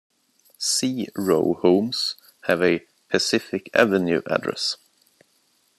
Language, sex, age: English, male, 30-39